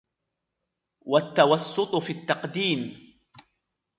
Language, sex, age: Arabic, male, 19-29